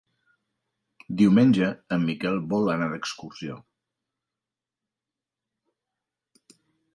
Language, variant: Catalan, Central